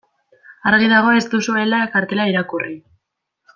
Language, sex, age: Basque, female, 19-29